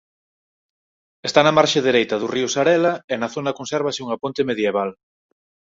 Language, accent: Galician, Normativo (estándar)